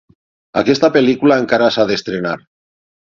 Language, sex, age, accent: Catalan, male, 50-59, valencià